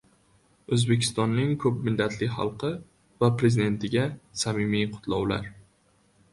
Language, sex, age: Uzbek, male, 19-29